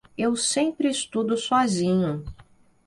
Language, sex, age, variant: Portuguese, female, 40-49, Portuguese (Brasil)